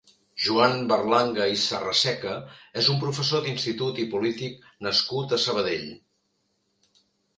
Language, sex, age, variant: Catalan, male, 50-59, Central